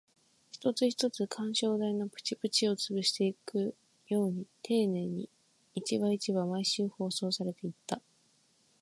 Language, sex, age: Japanese, female, 19-29